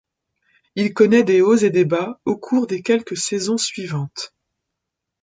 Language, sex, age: French, female, 50-59